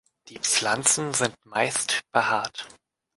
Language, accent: German, Deutschland Deutsch